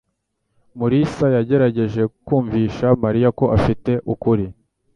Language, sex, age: Kinyarwanda, male, 19-29